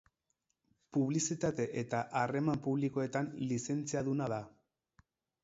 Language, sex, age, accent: Basque, male, 40-49, Erdialdekoa edo Nafarra (Gipuzkoa, Nafarroa)